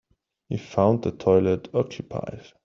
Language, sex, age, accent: English, male, 30-39, United States English